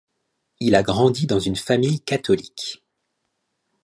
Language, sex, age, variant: French, male, 19-29, Français de métropole